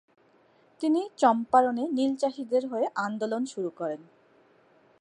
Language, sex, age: Bengali, male, 30-39